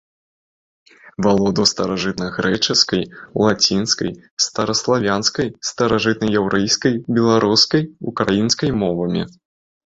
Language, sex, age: Belarusian, male, under 19